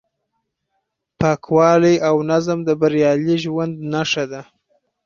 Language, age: Pashto, 19-29